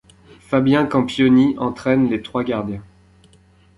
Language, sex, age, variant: French, male, 19-29, Français de métropole